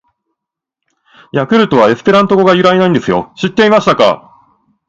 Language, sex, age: Japanese, male, 40-49